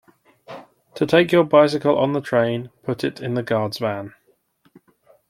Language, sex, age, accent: English, male, 40-49, England English